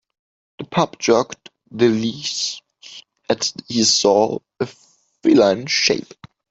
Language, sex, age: English, male, 19-29